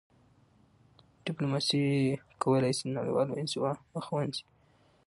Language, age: Pashto, 19-29